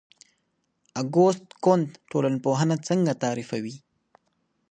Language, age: Pashto, 19-29